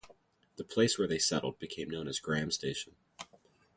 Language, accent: English, United States English